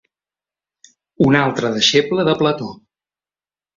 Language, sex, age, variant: Catalan, male, 30-39, Central